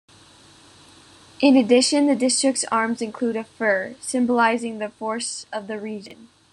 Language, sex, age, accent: English, female, under 19, United States English